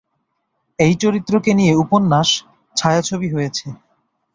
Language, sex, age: Bengali, male, 19-29